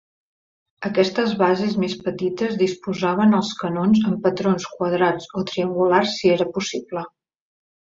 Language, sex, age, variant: Catalan, female, 50-59, Central